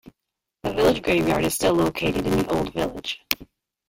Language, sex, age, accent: English, female, 40-49, United States English